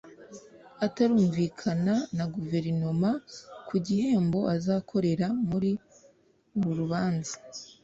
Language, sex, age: Kinyarwanda, female, 19-29